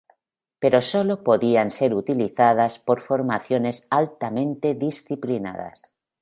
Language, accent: Spanish, España: Centro-Sur peninsular (Madrid, Toledo, Castilla-La Mancha)